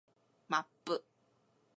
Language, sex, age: Japanese, female, 19-29